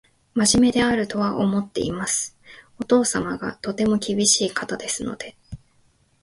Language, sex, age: Japanese, female, 19-29